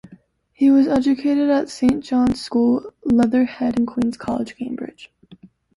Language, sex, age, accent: English, female, 19-29, United States English